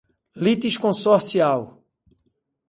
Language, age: Portuguese, 40-49